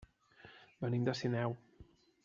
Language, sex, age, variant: Catalan, male, 30-39, Central